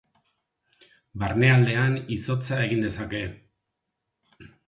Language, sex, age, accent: Basque, male, 50-59, Erdialdekoa edo Nafarra (Gipuzkoa, Nafarroa)